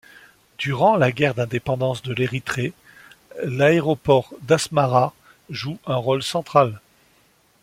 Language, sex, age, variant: French, male, 40-49, Français de métropole